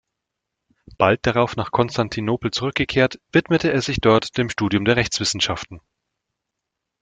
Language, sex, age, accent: German, male, 30-39, Deutschland Deutsch